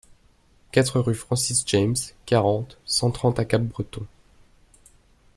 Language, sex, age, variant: French, male, 19-29, Français de métropole